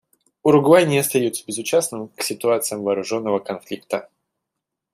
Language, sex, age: Russian, male, 19-29